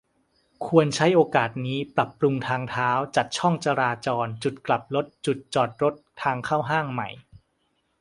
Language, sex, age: Thai, male, 30-39